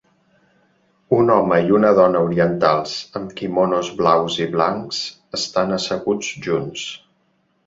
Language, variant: Catalan, Central